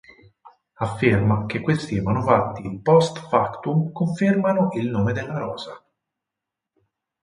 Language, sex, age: Italian, male, 30-39